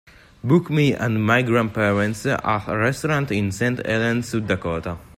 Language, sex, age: English, male, under 19